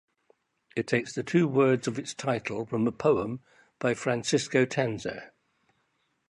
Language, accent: English, England English